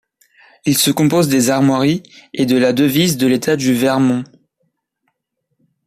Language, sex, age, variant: French, male, under 19, Français de métropole